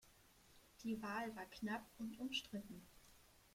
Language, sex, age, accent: German, female, under 19, Deutschland Deutsch